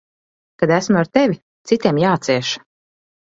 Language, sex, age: Latvian, female, 19-29